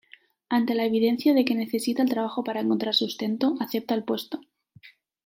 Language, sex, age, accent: Spanish, female, 19-29, España: Centro-Sur peninsular (Madrid, Toledo, Castilla-La Mancha)